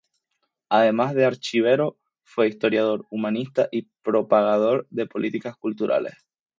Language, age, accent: Spanish, 19-29, España: Islas Canarias